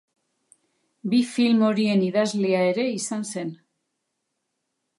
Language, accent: Basque, Mendebalekoa (Araba, Bizkaia, Gipuzkoako mendebaleko herri batzuk)